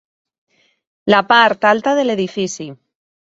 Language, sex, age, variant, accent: Catalan, female, 40-49, Valencià meridional, valencià